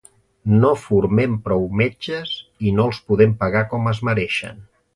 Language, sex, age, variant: Catalan, male, 50-59, Central